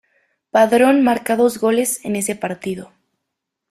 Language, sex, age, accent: Spanish, female, 19-29, México